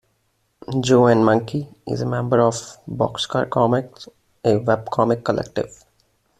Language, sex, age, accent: English, male, 19-29, India and South Asia (India, Pakistan, Sri Lanka)